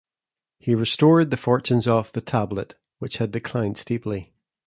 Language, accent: English, Northern Irish